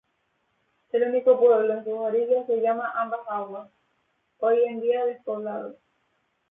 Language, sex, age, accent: Spanish, female, 19-29, España: Islas Canarias